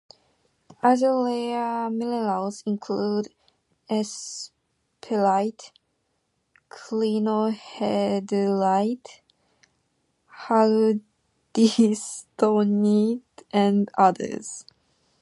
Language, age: English, 19-29